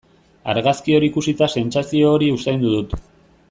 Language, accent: Basque, Erdialdekoa edo Nafarra (Gipuzkoa, Nafarroa)